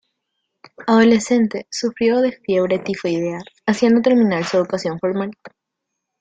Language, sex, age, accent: Spanish, female, 19-29, Rioplatense: Argentina, Uruguay, este de Bolivia, Paraguay